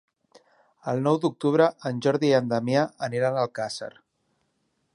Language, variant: Catalan, Central